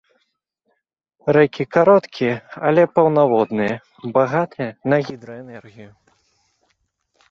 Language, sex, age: Belarusian, male, 19-29